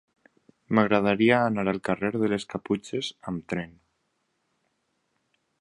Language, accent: Catalan, valencià